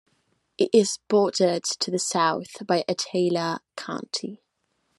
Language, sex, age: English, female, 19-29